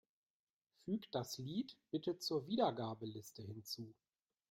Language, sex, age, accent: German, male, 40-49, Deutschland Deutsch